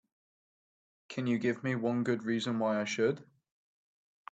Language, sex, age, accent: English, male, 19-29, England English